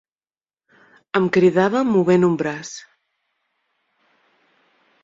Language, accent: Catalan, Barceloní